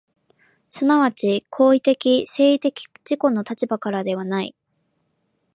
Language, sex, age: Japanese, female, 19-29